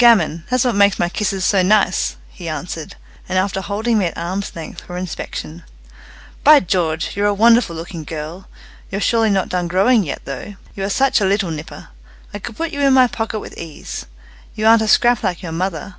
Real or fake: real